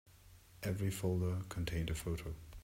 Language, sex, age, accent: English, male, 40-49, United States English